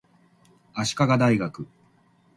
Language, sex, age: Japanese, male, 50-59